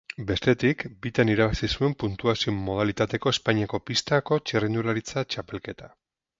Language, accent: Basque, Mendebalekoa (Araba, Bizkaia, Gipuzkoako mendebaleko herri batzuk)